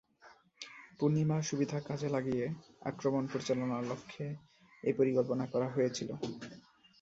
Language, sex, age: Bengali, male, 19-29